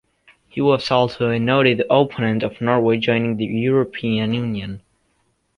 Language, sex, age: English, male, under 19